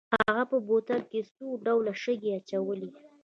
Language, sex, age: Pashto, female, 19-29